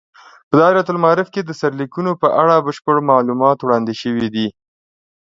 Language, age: Pashto, 30-39